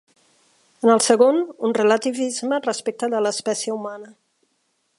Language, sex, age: Catalan, female, 50-59